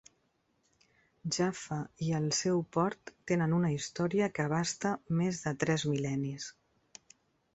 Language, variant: Catalan, Central